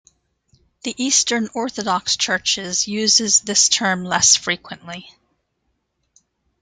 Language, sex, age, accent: English, female, 50-59, United States English